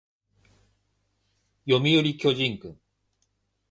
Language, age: Japanese, 19-29